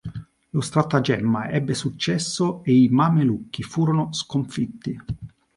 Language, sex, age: Italian, male, 40-49